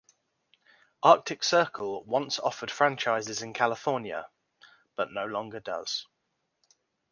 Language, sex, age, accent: English, male, 30-39, England English